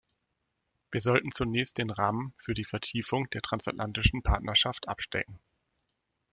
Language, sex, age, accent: German, male, 30-39, Deutschland Deutsch